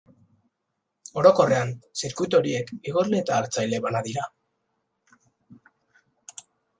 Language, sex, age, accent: Basque, male, under 19, Erdialdekoa edo Nafarra (Gipuzkoa, Nafarroa)